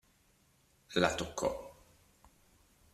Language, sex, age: Italian, male, 50-59